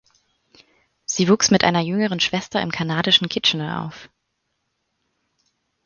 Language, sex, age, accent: German, female, 30-39, Deutschland Deutsch